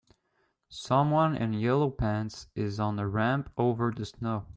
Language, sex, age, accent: English, male, 19-29, Canadian English